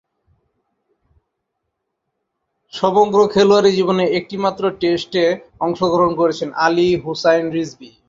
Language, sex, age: Bengali, male, 30-39